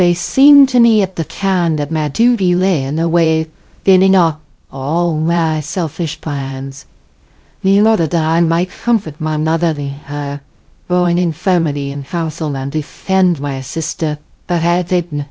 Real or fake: fake